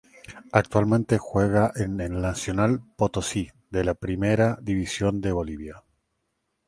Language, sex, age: Spanish, male, 40-49